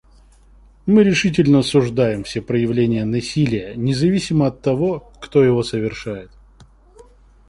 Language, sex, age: Russian, male, 19-29